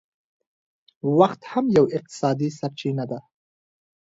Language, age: Pashto, under 19